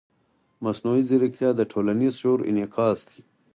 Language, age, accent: Pashto, 19-29, معیاري پښتو